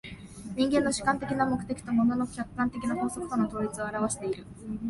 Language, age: Japanese, 19-29